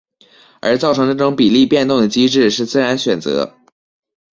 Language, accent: Chinese, 出生地：辽宁省